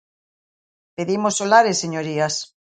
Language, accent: Galician, Atlántico (seseo e gheada)